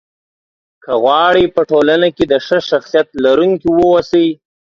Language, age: Pashto, 19-29